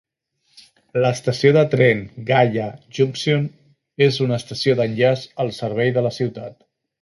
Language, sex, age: Catalan, male, 40-49